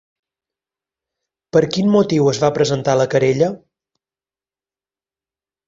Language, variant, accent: Catalan, Balear, mallorquí